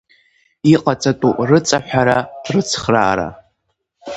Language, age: Abkhazian, under 19